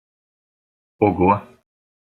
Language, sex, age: Russian, male, 30-39